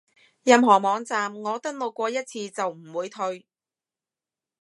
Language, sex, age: Cantonese, female, 30-39